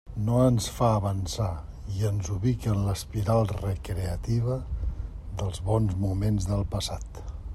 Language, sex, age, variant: Catalan, male, 60-69, Central